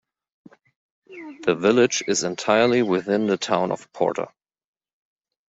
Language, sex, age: English, male, 30-39